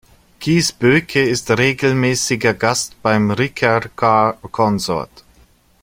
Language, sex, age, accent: German, male, 40-49, Deutschland Deutsch